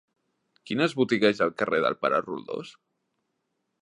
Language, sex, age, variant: Catalan, male, 19-29, Central